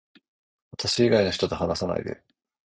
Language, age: Japanese, 30-39